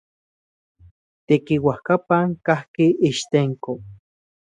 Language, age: Central Puebla Nahuatl, 30-39